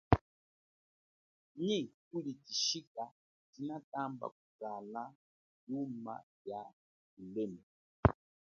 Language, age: Chokwe, 40-49